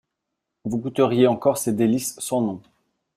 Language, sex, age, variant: French, male, 40-49, Français de métropole